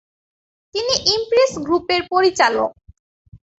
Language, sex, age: Bengali, female, under 19